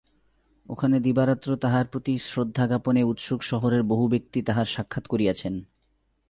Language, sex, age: Bengali, male, 19-29